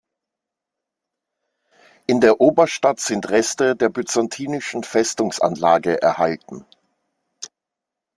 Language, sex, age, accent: German, male, 40-49, Österreichisches Deutsch